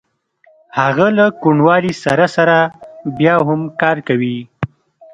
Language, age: Pashto, 30-39